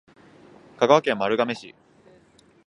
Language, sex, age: Japanese, male, 19-29